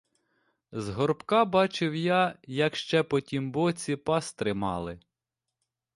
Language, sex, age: Ukrainian, male, 30-39